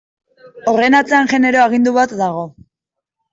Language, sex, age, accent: Basque, female, 19-29, Mendebalekoa (Araba, Bizkaia, Gipuzkoako mendebaleko herri batzuk)